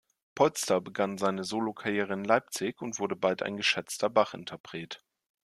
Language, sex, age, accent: German, male, 30-39, Deutschland Deutsch